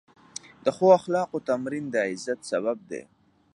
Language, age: Pashto, under 19